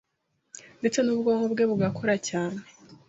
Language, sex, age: Kinyarwanda, female, 30-39